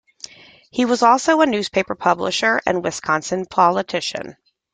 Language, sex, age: English, female, 40-49